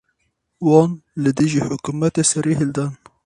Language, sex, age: Kurdish, male, 30-39